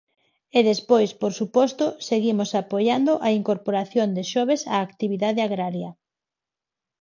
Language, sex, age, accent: Galician, female, 30-39, Neofalante